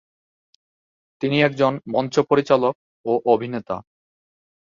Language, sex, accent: Bengali, male, প্রমিত বাংলা